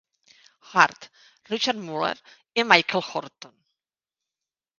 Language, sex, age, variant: Catalan, female, 50-59, Nord-Occidental